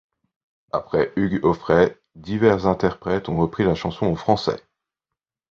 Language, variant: French, Français de métropole